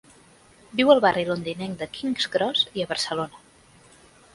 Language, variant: Catalan, Central